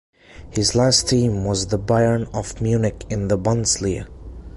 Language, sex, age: English, male, 19-29